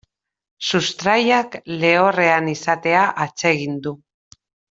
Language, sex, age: Basque, female, 40-49